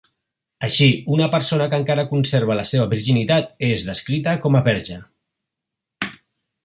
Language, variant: Catalan, Central